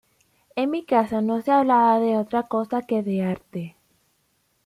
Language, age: Spanish, 19-29